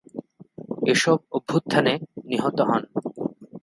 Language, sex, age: Bengali, male, 30-39